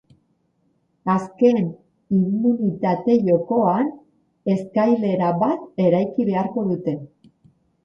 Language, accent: Basque, Mendebalekoa (Araba, Bizkaia, Gipuzkoako mendebaleko herri batzuk)